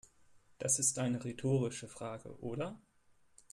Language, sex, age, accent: German, male, 19-29, Deutschland Deutsch